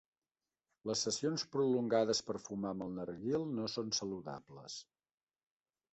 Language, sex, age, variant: Catalan, male, 50-59, Central